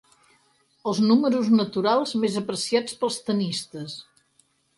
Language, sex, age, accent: Catalan, female, 60-69, Empordanès